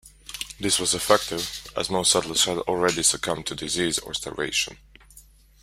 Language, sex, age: English, male, 19-29